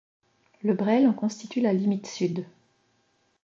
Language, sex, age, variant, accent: French, female, 40-49, Français d'Europe, Français de Suisse